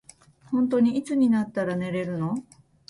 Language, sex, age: Japanese, female, 40-49